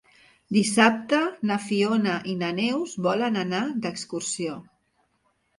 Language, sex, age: Catalan, female, 60-69